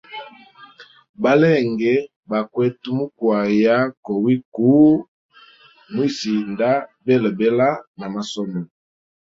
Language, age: Hemba, 40-49